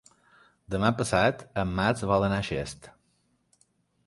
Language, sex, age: Catalan, male, 40-49